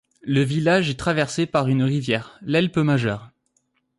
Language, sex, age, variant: French, male, 19-29, Français de métropole